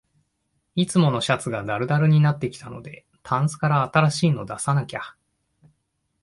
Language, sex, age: Japanese, male, 30-39